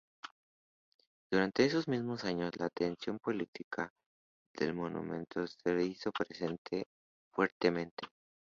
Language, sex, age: Spanish, male, 19-29